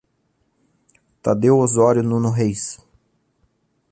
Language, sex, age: Portuguese, male, 19-29